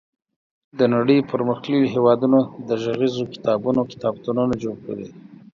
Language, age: Pashto, 30-39